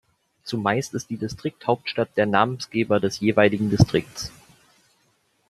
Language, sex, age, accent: German, male, 19-29, Deutschland Deutsch